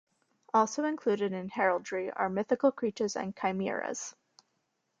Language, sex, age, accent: English, female, 19-29, United States English